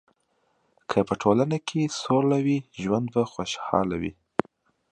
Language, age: Pashto, 19-29